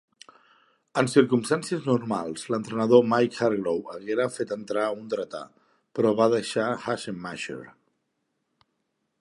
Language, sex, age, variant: Catalan, male, 30-39, Central